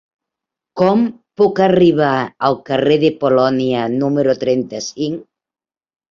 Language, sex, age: Catalan, female, 60-69